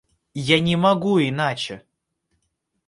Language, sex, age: Russian, male, under 19